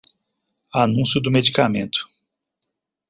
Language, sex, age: Portuguese, male, 30-39